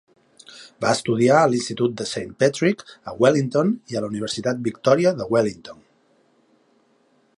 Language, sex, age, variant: Catalan, male, 40-49, Central